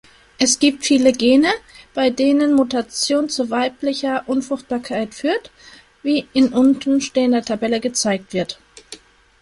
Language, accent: German, Deutschland Deutsch